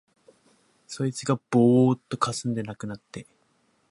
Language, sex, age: Japanese, male, 19-29